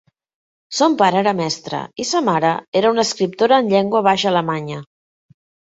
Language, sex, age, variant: Catalan, female, 40-49, Central